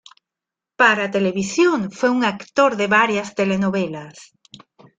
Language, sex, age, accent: Spanish, female, 50-59, Caribe: Cuba, Venezuela, Puerto Rico, República Dominicana, Panamá, Colombia caribeña, México caribeño, Costa del golfo de México